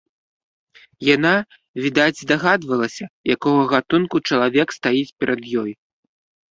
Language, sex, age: Belarusian, male, 30-39